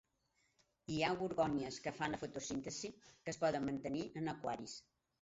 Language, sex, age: Catalan, female, 60-69